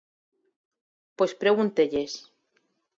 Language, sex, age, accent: Galician, female, 50-59, Normativo (estándar)